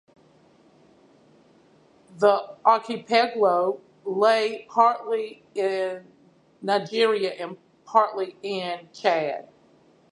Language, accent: English, United States English